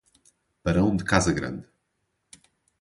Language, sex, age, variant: Portuguese, male, 19-29, Portuguese (Portugal)